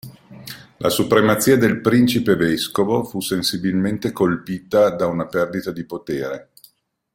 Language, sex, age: Italian, male, 50-59